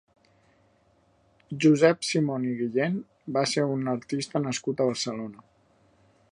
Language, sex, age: Catalan, male, 30-39